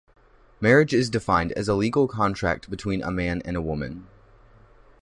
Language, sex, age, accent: English, male, under 19, United States English